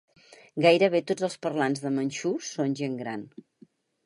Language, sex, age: Catalan, female, 60-69